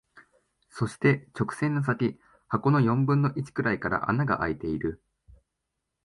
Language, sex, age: Japanese, male, 19-29